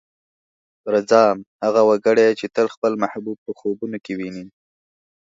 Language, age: Pashto, 19-29